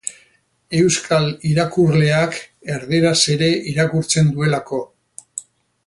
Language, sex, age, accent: Basque, male, 60-69, Erdialdekoa edo Nafarra (Gipuzkoa, Nafarroa)